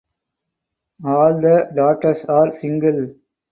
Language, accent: English, India and South Asia (India, Pakistan, Sri Lanka)